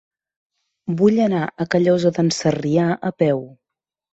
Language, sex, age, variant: Catalan, female, 50-59, Central